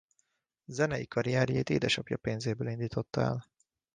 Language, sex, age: Hungarian, male, 30-39